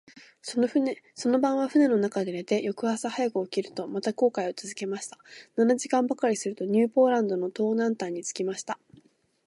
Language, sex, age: Japanese, female, 19-29